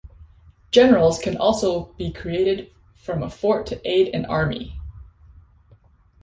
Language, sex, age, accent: English, female, 19-29, Canadian English